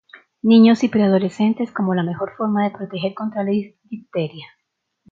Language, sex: Spanish, female